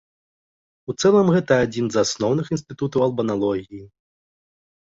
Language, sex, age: Belarusian, male, 19-29